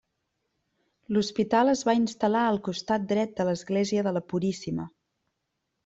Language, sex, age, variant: Catalan, female, 30-39, Central